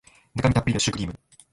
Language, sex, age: Japanese, male, 19-29